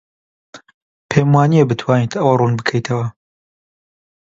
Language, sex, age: Central Kurdish, male, 19-29